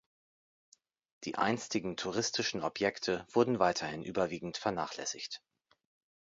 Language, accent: German, Deutschland Deutsch